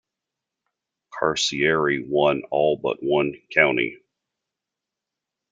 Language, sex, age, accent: English, male, 50-59, United States English